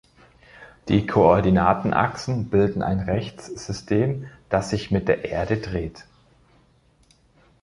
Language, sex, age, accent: German, male, 30-39, Österreichisches Deutsch